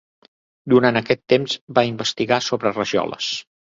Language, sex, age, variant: Catalan, male, 60-69, Central